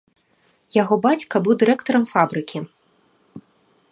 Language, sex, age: Belarusian, female, 19-29